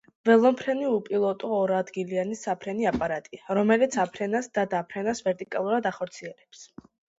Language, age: Georgian, under 19